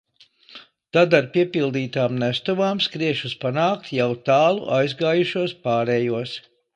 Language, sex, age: Latvian, male, 50-59